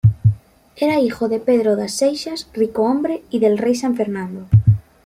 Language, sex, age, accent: Spanish, female, under 19, España: Norte peninsular (Asturias, Castilla y León, Cantabria, País Vasco, Navarra, Aragón, La Rioja, Guadalajara, Cuenca)